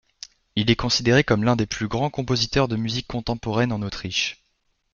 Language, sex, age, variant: French, male, 19-29, Français de métropole